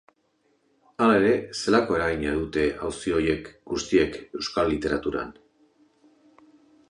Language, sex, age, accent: Basque, male, 60-69, Mendebalekoa (Araba, Bizkaia, Gipuzkoako mendebaleko herri batzuk)